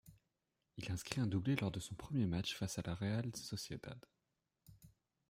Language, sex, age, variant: French, male, 19-29, Français de métropole